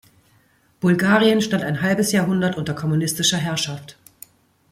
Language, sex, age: German, female, 40-49